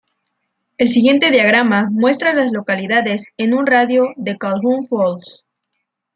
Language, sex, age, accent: Spanish, female, 19-29, México